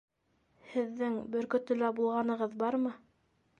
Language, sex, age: Bashkir, female, 30-39